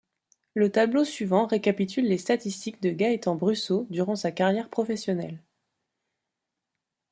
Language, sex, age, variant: French, female, 30-39, Français de métropole